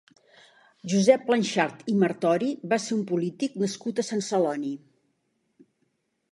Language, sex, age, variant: Catalan, female, 60-69, Central